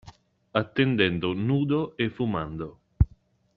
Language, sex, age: Italian, male, 50-59